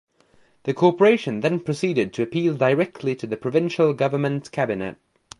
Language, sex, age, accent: English, male, under 19, England English